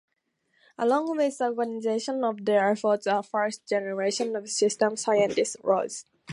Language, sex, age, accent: English, female, under 19, England English